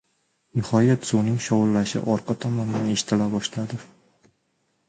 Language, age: Uzbek, 19-29